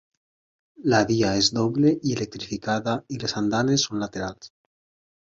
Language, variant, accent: Catalan, Valencià central, valencià